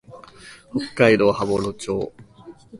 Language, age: Japanese, 19-29